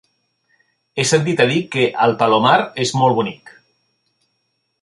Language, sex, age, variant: Catalan, male, 40-49, Central